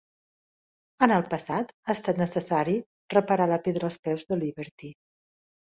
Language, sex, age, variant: Catalan, female, 40-49, Central